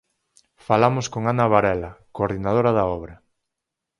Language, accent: Galician, Normativo (estándar)